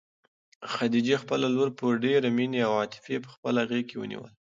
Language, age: Pashto, 19-29